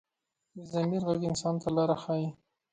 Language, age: Pashto, 19-29